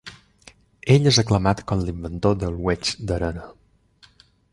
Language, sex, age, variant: Catalan, male, 30-39, Balear